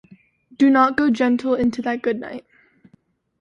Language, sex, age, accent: English, female, 19-29, United States English